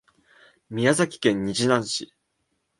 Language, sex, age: Japanese, male, 19-29